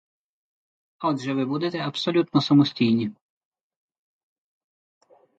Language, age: Ukrainian, 40-49